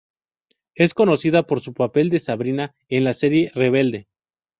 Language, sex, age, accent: Spanish, male, 19-29, México